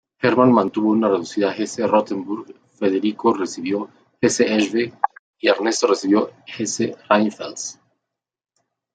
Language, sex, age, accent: Spanish, male, 50-59, México